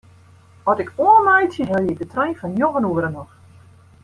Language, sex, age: Western Frisian, female, 40-49